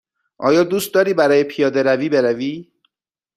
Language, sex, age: Persian, male, 30-39